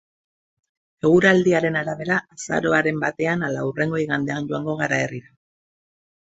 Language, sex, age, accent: Basque, female, 40-49, Erdialdekoa edo Nafarra (Gipuzkoa, Nafarroa)